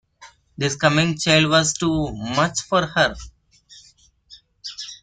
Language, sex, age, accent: English, male, 19-29, India and South Asia (India, Pakistan, Sri Lanka)